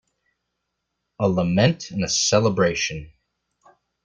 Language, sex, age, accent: English, male, 19-29, United States English